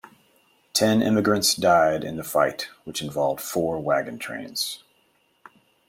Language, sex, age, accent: English, male, 40-49, United States English